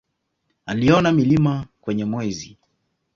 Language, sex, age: Swahili, male, 19-29